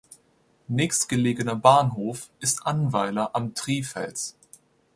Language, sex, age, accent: German, male, 19-29, Deutschland Deutsch